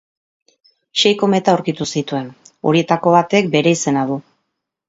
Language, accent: Basque, Mendebalekoa (Araba, Bizkaia, Gipuzkoako mendebaleko herri batzuk)